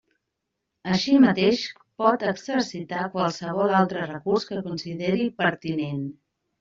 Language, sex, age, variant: Catalan, female, 30-39, Central